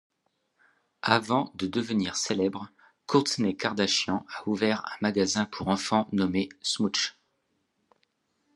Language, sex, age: French, male, 30-39